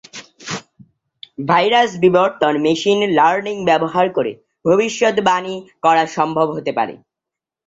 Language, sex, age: Bengali, male, 19-29